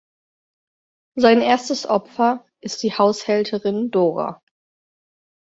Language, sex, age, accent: German, female, 19-29, Deutschland Deutsch